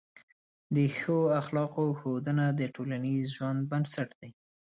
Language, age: Pashto, 30-39